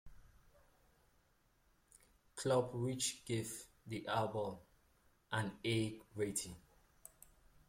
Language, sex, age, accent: English, male, 19-29, England English